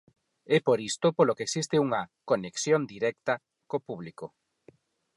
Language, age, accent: Galician, 40-49, Normativo (estándar); Neofalante